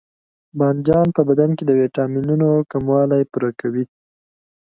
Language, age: Pashto, 19-29